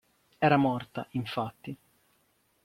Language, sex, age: Italian, male, 30-39